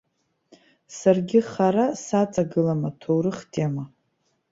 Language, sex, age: Abkhazian, female, 40-49